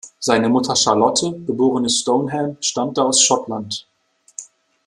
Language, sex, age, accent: German, male, 19-29, Deutschland Deutsch